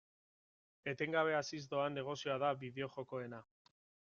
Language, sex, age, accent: Basque, male, 30-39, Erdialdekoa edo Nafarra (Gipuzkoa, Nafarroa)